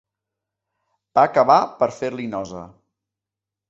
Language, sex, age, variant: Catalan, male, 30-39, Central